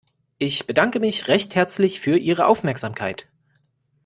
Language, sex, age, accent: German, male, 19-29, Deutschland Deutsch